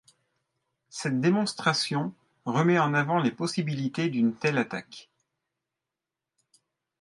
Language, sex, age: French, male, 30-39